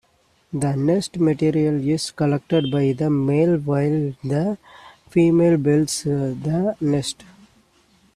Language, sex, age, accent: English, male, 19-29, India and South Asia (India, Pakistan, Sri Lanka)